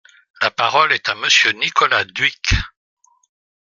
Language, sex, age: French, male, 60-69